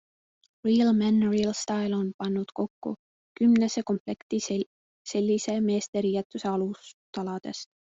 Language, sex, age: Estonian, female, 19-29